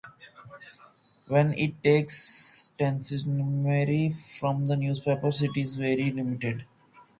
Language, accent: English, West Indies and Bermuda (Bahamas, Bermuda, Jamaica, Trinidad)